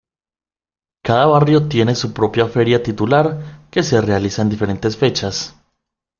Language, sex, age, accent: Spanish, male, 19-29, Caribe: Cuba, Venezuela, Puerto Rico, República Dominicana, Panamá, Colombia caribeña, México caribeño, Costa del golfo de México